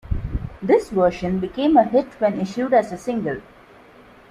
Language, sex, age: English, female, 30-39